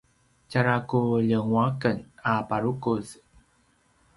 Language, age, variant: Paiwan, 30-39, pinayuanan a kinaikacedasan (東排灣語)